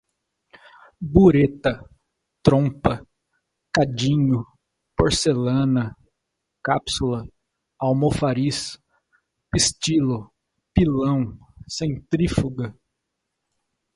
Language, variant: Portuguese, Portuguese (Brasil)